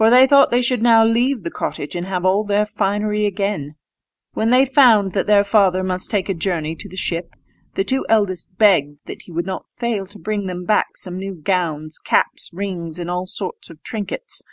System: none